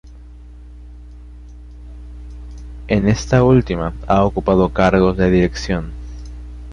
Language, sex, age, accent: Spanish, male, under 19, Andino-Pacífico: Colombia, Perú, Ecuador, oeste de Bolivia y Venezuela andina